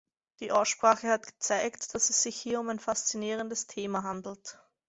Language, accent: German, Österreichisches Deutsch